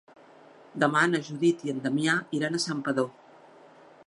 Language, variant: Catalan, Central